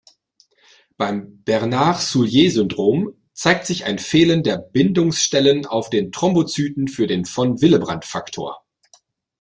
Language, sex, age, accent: German, male, 40-49, Deutschland Deutsch